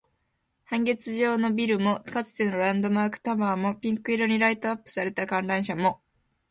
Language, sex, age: Japanese, female, 19-29